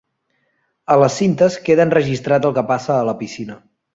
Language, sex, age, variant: Catalan, male, 19-29, Central